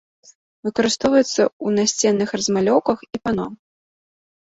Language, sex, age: Belarusian, female, 30-39